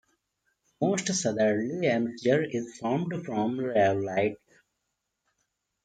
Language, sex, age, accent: English, male, 19-29, India and South Asia (India, Pakistan, Sri Lanka)